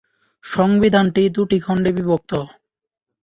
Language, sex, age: Bengali, male, 19-29